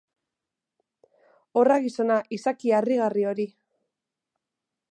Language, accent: Basque, Mendebalekoa (Araba, Bizkaia, Gipuzkoako mendebaleko herri batzuk)